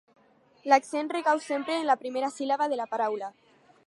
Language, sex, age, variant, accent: Catalan, female, under 19, Alacantí, valencià